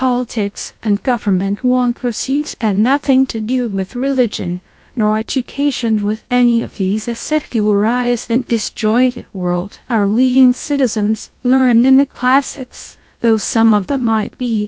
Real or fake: fake